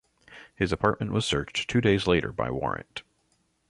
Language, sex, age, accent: English, male, 30-39, United States English